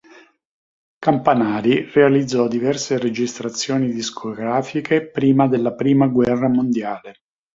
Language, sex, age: Italian, male, 60-69